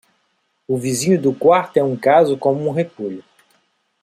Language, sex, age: Portuguese, male, 40-49